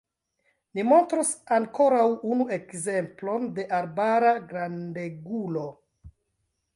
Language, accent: Esperanto, Internacia